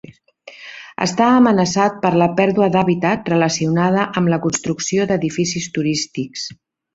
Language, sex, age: Catalan, female, 60-69